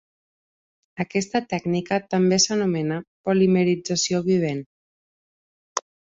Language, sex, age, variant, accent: Catalan, female, 19-29, Septentrional, Ebrenc; occidental